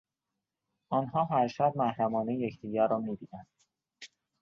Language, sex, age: Persian, male, 19-29